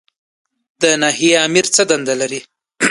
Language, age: Pashto, 19-29